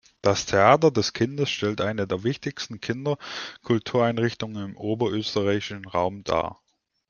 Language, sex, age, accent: German, male, 19-29, Deutschland Deutsch